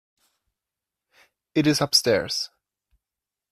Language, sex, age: English, male, 19-29